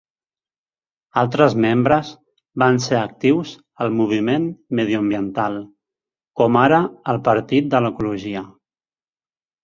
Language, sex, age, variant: Catalan, male, 19-29, Central